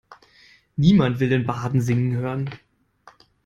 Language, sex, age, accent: German, male, 19-29, Deutschland Deutsch